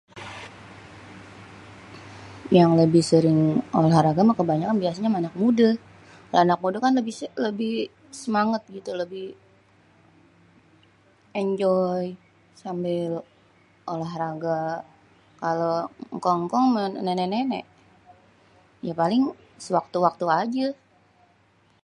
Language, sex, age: Betawi, male, 30-39